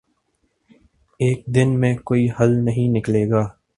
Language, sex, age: Urdu, male, 19-29